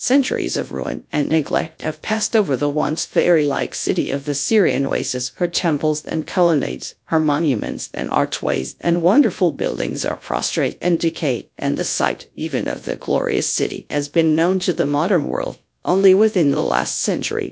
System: TTS, GradTTS